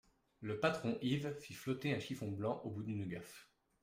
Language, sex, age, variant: French, male, 30-39, Français de métropole